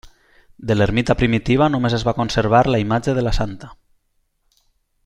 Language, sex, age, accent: Catalan, male, 19-29, valencià